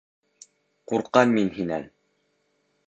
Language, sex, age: Bashkir, male, 19-29